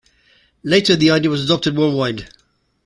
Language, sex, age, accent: English, male, 60-69, England English